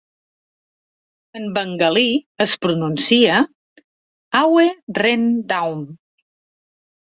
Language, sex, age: Catalan, female, 40-49